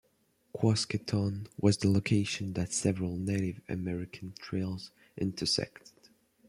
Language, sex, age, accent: English, male, under 19, United States English